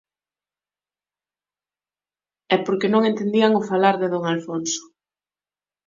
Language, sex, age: Galician, female, 30-39